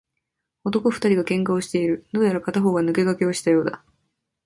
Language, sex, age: Japanese, female, 19-29